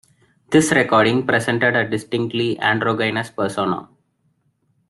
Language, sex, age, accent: English, male, 19-29, India and South Asia (India, Pakistan, Sri Lanka)